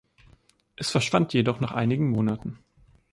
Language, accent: German, Deutschland Deutsch